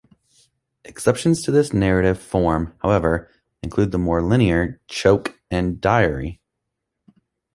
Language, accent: English, United States English